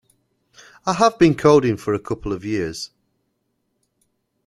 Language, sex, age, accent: English, male, 40-49, England English